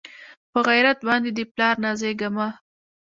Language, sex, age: Pashto, female, 19-29